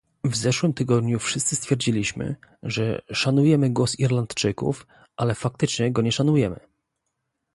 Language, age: Polish, 30-39